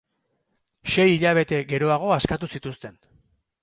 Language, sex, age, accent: Basque, male, 40-49, Mendebalekoa (Araba, Bizkaia, Gipuzkoako mendebaleko herri batzuk)